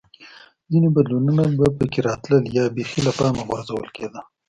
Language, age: Pashto, 40-49